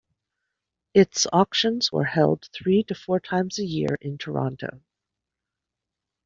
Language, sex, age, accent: English, female, 50-59, United States English